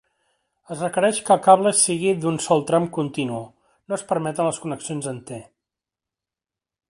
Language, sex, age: Catalan, male, 30-39